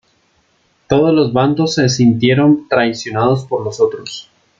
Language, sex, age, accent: Spanish, male, 19-29, Andino-Pacífico: Colombia, Perú, Ecuador, oeste de Bolivia y Venezuela andina